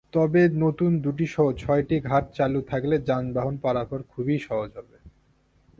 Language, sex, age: Bengali, male, 19-29